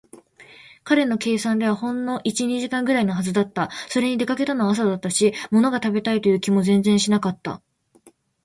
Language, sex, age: Japanese, female, 19-29